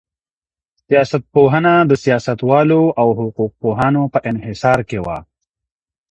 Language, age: Pashto, 30-39